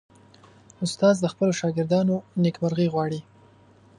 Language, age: Pashto, 19-29